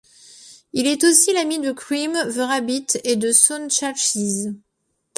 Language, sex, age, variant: French, female, 40-49, Français de métropole